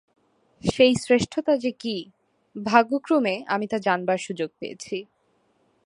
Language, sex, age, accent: Bengali, female, 19-29, প্রমিত